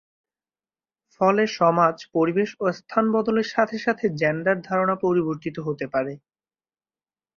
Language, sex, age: Bengali, male, 19-29